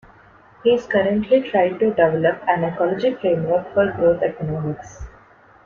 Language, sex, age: English, female, under 19